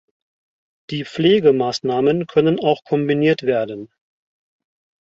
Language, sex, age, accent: German, male, 30-39, Deutschland Deutsch